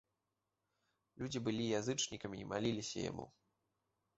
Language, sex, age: Belarusian, male, 19-29